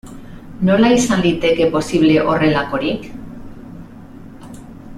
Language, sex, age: Basque, female, 40-49